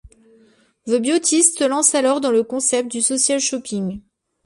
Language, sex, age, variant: French, female, 40-49, Français de métropole